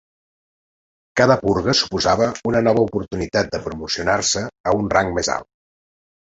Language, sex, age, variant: Catalan, male, 40-49, Central